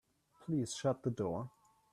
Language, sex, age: English, male, 19-29